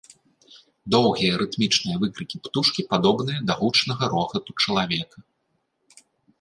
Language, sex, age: Belarusian, male, 30-39